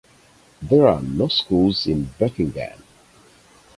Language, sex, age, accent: English, male, 40-49, United States English